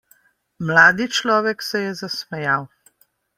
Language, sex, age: Slovenian, female, 50-59